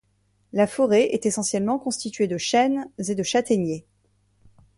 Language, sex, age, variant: French, female, 19-29, Français de métropole